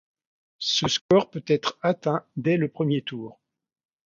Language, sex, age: French, male, 60-69